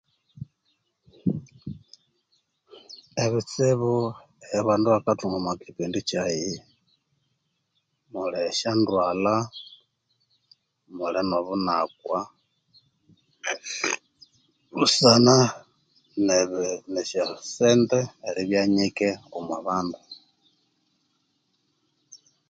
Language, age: Konzo, 40-49